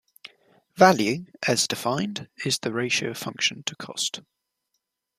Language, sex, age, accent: English, male, 19-29, England English